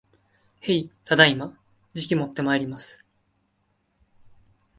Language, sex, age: Japanese, male, 19-29